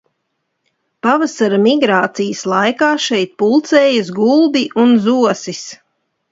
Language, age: Latvian, 40-49